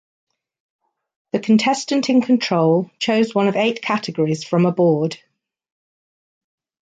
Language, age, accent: English, 50-59, England English